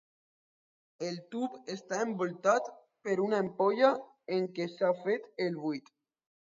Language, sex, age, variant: Catalan, male, under 19, Alacantí